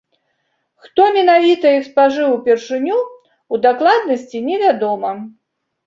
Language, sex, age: Belarusian, female, 60-69